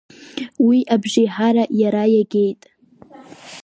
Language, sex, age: Abkhazian, female, under 19